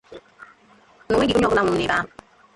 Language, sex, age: Igbo, female, 30-39